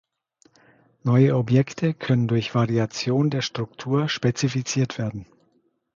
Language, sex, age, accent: German, male, 40-49, Deutschland Deutsch